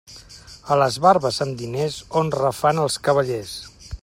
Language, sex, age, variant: Catalan, male, 50-59, Central